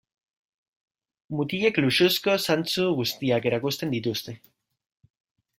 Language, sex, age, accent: Basque, male, 19-29, Erdialdekoa edo Nafarra (Gipuzkoa, Nafarroa)